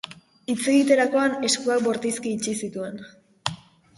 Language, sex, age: Basque, female, under 19